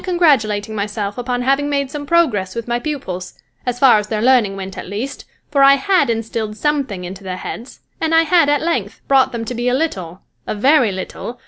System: none